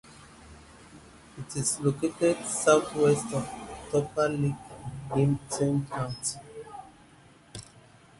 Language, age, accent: English, 30-39, United States English; England English